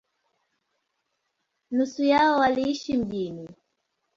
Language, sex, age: Swahili, female, 19-29